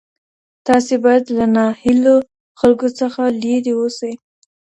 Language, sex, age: Pashto, female, under 19